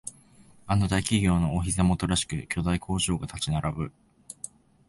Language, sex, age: Japanese, male, 19-29